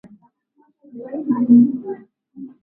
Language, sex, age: Swahili, female, 19-29